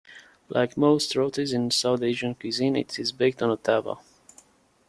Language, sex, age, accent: English, male, 30-39, United States English